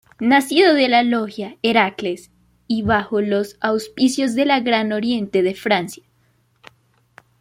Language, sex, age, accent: Spanish, female, under 19, Caribe: Cuba, Venezuela, Puerto Rico, República Dominicana, Panamá, Colombia caribeña, México caribeño, Costa del golfo de México